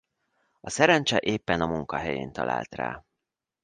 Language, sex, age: Hungarian, male, 40-49